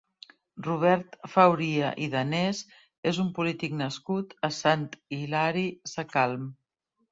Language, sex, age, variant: Catalan, female, 50-59, Central